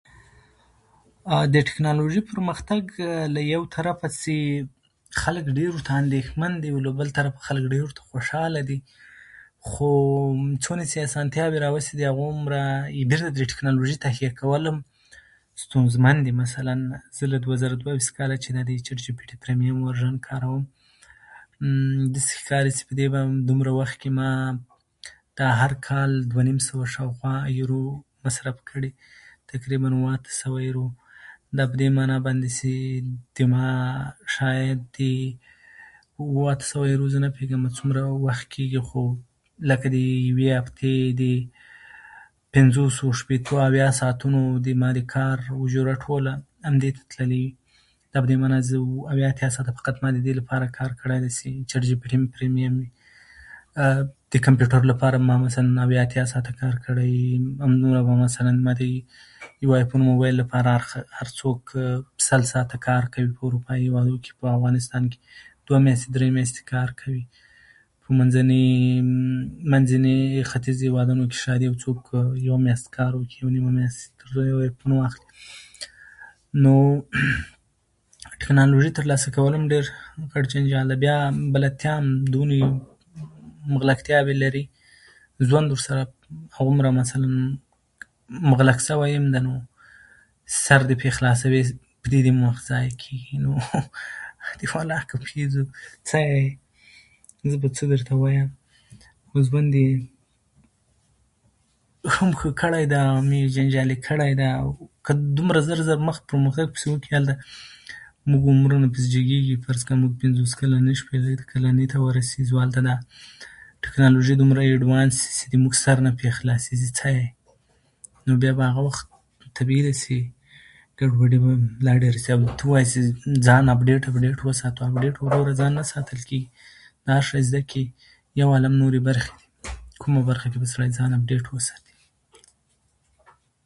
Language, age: Pashto, 30-39